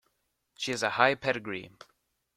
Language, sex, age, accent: English, male, under 19, United States English